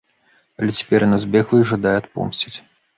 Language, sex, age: Belarusian, male, 30-39